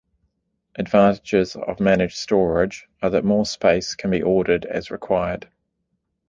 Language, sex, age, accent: English, male, 30-39, New Zealand English